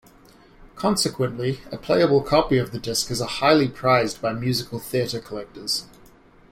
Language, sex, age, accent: English, male, 30-39, New Zealand English